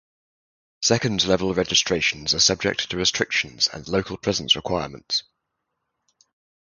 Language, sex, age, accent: English, male, 19-29, England English